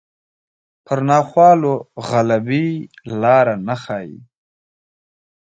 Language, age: Pashto, 19-29